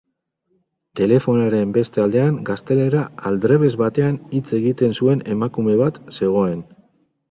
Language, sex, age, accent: Basque, male, 50-59, Mendebalekoa (Araba, Bizkaia, Gipuzkoako mendebaleko herri batzuk)